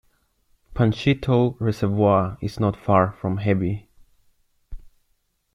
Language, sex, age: English, male, 19-29